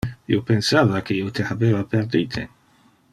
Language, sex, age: Interlingua, male, 40-49